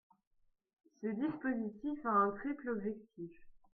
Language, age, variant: French, 19-29, Français de métropole